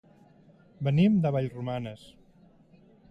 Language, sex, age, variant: Catalan, male, 30-39, Central